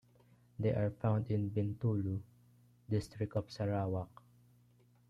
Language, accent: English, Filipino